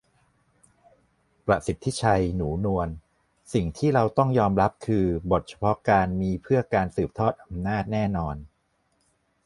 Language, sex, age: Thai, male, 40-49